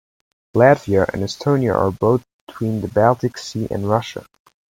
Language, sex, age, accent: English, male, under 19, Canadian English